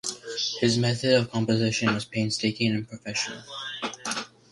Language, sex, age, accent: English, male, under 19, United States English